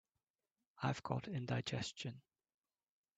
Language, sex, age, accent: English, male, 40-49, New Zealand English